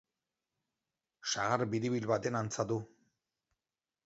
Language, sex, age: Basque, male, 50-59